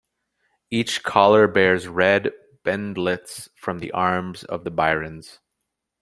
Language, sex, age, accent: English, male, 19-29, United States English